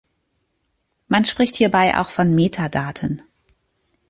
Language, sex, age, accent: German, female, 30-39, Deutschland Deutsch